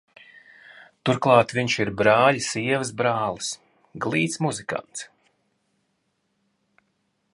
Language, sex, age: Latvian, male, 40-49